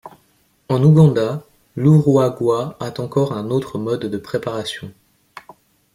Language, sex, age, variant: French, male, under 19, Français de métropole